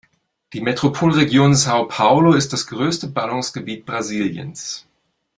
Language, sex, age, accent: German, male, 40-49, Deutschland Deutsch